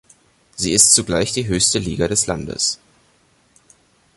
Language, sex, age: German, male, under 19